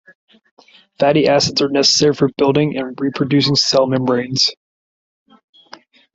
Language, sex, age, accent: English, male, 30-39, United States English